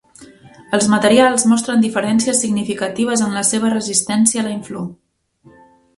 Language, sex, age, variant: Catalan, female, 19-29, Central